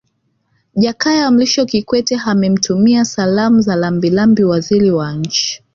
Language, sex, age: Swahili, female, 19-29